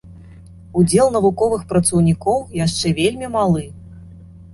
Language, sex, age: Belarusian, female, 30-39